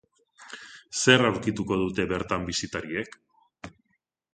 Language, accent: Basque, Mendebalekoa (Araba, Bizkaia, Gipuzkoako mendebaleko herri batzuk)